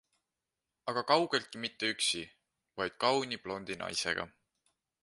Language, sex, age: Estonian, male, 19-29